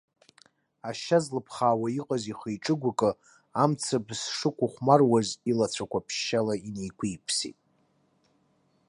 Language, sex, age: Abkhazian, male, 19-29